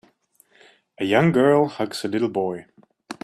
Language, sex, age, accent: English, male, 19-29, United States English